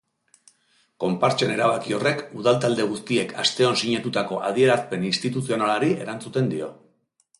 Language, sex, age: Basque, male, 40-49